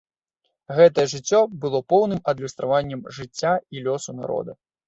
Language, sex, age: Belarusian, male, 30-39